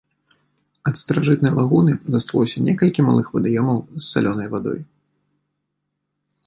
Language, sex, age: Belarusian, male, 19-29